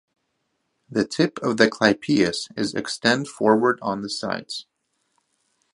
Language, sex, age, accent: English, male, 19-29, United States English